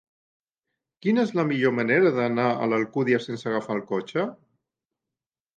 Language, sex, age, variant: Catalan, male, 50-59, Central